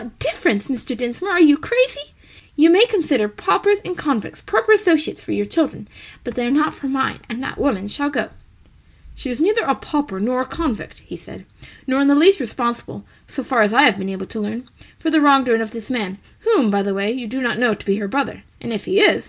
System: none